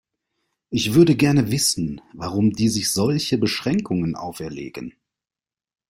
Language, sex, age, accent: German, male, 30-39, Deutschland Deutsch